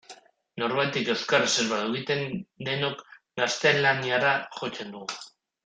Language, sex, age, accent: Basque, male, 40-49, Mendebalekoa (Araba, Bizkaia, Gipuzkoako mendebaleko herri batzuk)